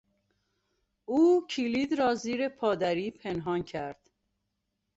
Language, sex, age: Persian, female, 40-49